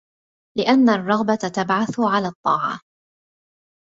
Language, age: Arabic, 30-39